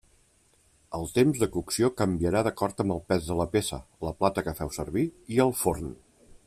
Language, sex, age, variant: Catalan, male, 50-59, Central